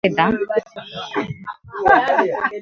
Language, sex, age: Swahili, female, 30-39